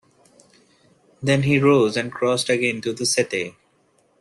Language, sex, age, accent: English, male, 19-29, India and South Asia (India, Pakistan, Sri Lanka)